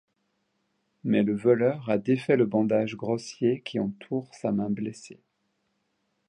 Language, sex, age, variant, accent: French, male, 40-49, Français d'Europe, Français de Suisse